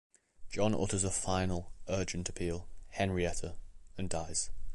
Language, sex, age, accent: English, male, under 19, England English